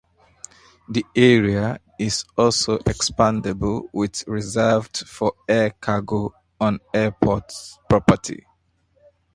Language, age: English, 30-39